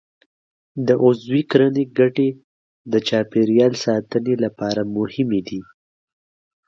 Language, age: Pashto, 19-29